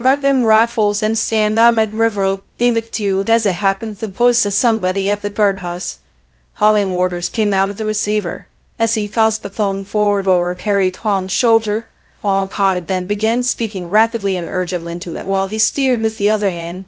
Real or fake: fake